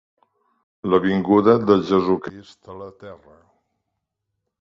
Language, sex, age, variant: Catalan, male, 60-69, Central